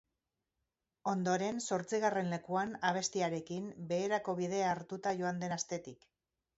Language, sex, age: Basque, female, 50-59